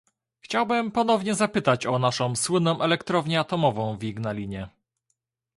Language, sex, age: Polish, male, 19-29